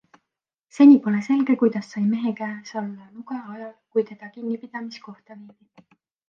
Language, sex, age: Estonian, female, 19-29